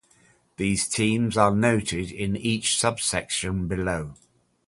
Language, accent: English, England English